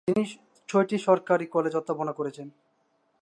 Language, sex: Bengali, male